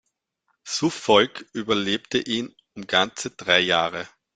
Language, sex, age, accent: German, male, 40-49, Österreichisches Deutsch